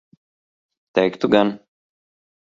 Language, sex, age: Latvian, male, 30-39